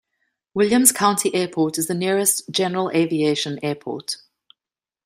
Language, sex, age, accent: English, female, 30-39, Southern African (South Africa, Zimbabwe, Namibia)